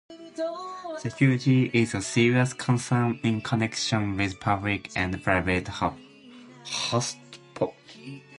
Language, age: English, under 19